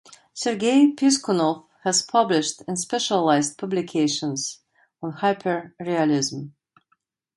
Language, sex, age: English, female, 50-59